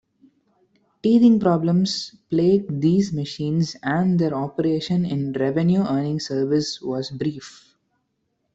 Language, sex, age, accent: English, male, 19-29, India and South Asia (India, Pakistan, Sri Lanka)